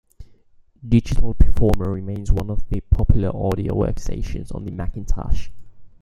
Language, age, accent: English, 19-29, England English